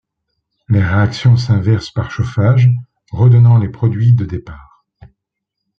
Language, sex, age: French, male, 40-49